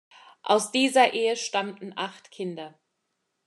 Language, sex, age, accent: German, female, 40-49, Deutschland Deutsch